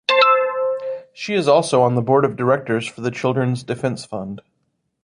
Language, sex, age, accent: English, male, 30-39, United States English